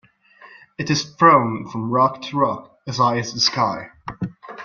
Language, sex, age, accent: English, male, 19-29, United States English